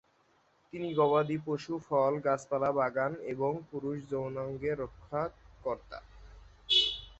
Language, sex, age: Bengali, male, 19-29